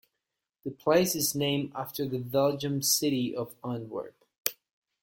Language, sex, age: English, male, 30-39